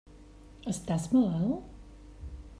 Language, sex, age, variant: Catalan, female, 40-49, Central